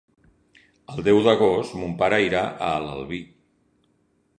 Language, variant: Catalan, Central